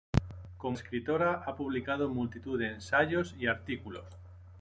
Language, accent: Spanish, España: Centro-Sur peninsular (Madrid, Toledo, Castilla-La Mancha)